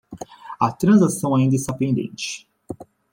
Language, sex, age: Portuguese, male, 19-29